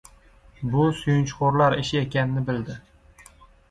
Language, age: Uzbek, 19-29